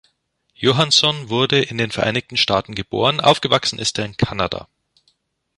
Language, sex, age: German, male, 40-49